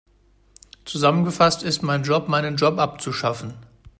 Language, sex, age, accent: German, male, 50-59, Deutschland Deutsch